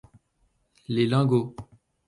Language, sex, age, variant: French, male, 30-39, Français de métropole